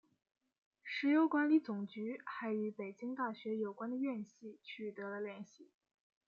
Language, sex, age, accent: Chinese, female, 19-29, 出生地：黑龙江省